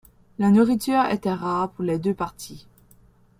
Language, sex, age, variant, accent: French, female, under 19, Français d'Amérique du Nord, Français du Canada